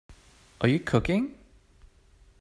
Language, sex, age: English, male, 19-29